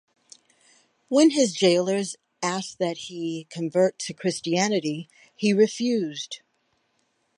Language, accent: English, United States English